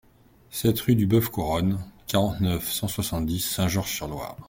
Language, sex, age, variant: French, male, 40-49, Français de métropole